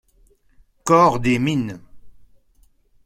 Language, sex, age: French, male, 60-69